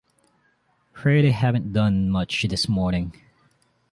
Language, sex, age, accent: English, male, 19-29, Filipino